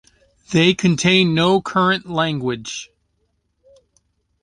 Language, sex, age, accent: English, male, 40-49, United States English